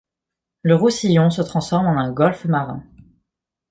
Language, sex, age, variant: French, male, under 19, Français de métropole